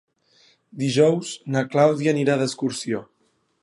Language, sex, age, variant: Catalan, male, 19-29, Central